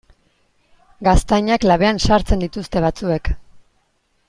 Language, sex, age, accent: Basque, female, 19-29, Mendebalekoa (Araba, Bizkaia, Gipuzkoako mendebaleko herri batzuk)